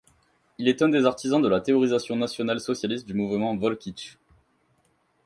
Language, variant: French, Français de métropole